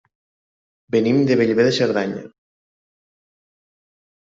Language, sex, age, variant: Catalan, male, 30-39, Nord-Occidental